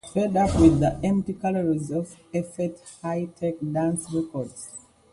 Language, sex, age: English, female, 50-59